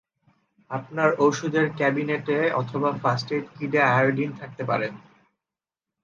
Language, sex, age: Bengali, male, 19-29